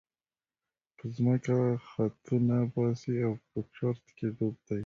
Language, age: Pashto, 19-29